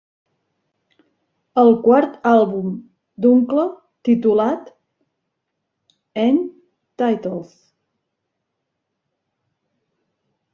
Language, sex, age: Catalan, female, 40-49